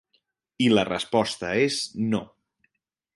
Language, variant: Catalan, Central